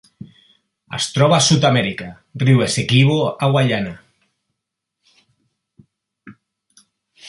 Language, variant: Catalan, Central